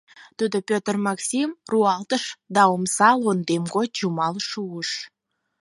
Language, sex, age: Mari, female, 19-29